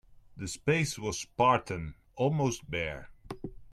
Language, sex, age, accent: English, male, 40-49, England English